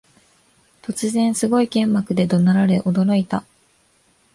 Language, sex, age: Japanese, female, 19-29